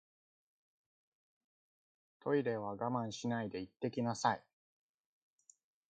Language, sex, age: Japanese, male, 19-29